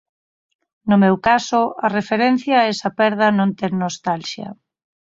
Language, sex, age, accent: Galician, female, 30-39, Normativo (estándar)